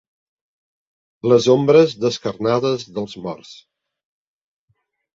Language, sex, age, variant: Catalan, male, 60-69, Central